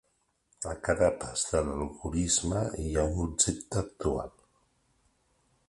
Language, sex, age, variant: Catalan, male, 40-49, Central